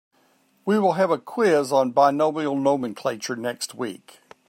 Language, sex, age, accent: English, male, 60-69, United States English